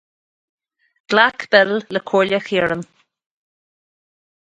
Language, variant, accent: Irish, Gaeilge Uladh, Cainteoir dúchais, Gaeltacht